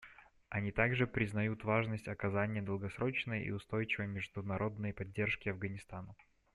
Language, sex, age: Russian, male, 19-29